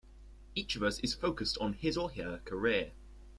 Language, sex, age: English, male, under 19